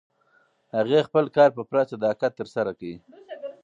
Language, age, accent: Pashto, 30-39, کندهارۍ لهجه